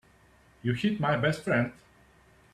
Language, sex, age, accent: English, male, 30-39, United States English